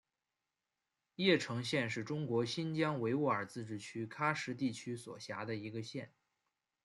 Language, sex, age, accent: Chinese, male, 19-29, 出生地：河南省